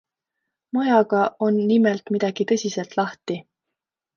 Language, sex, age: Estonian, female, 30-39